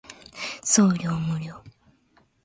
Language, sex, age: Japanese, female, 19-29